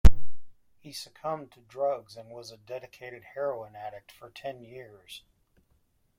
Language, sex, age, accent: English, male, 40-49, United States English